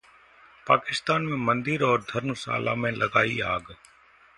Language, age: Hindi, 40-49